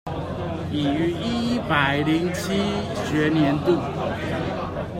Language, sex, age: Chinese, male, 30-39